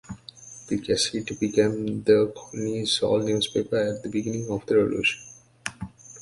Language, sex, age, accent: English, male, 19-29, United States English